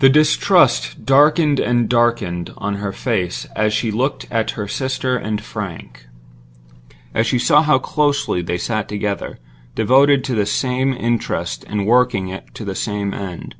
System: none